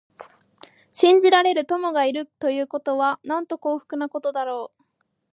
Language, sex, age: Japanese, female, 19-29